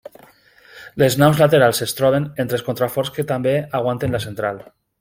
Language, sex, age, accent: Catalan, male, 40-49, valencià